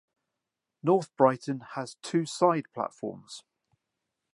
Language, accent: English, England English